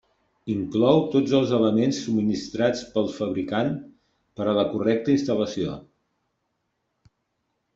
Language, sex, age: Catalan, male, 50-59